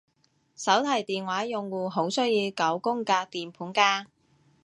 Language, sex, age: Cantonese, female, 19-29